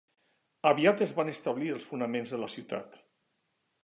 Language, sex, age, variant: Catalan, male, 60-69, Central